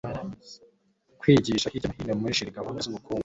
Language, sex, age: Kinyarwanda, male, 19-29